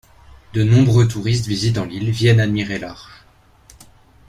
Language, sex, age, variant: French, male, under 19, Français de métropole